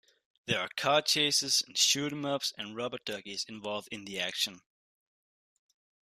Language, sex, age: English, male, under 19